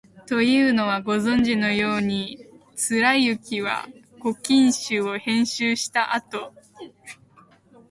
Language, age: Japanese, 19-29